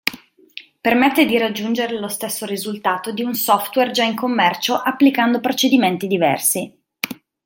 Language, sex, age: Italian, female, 30-39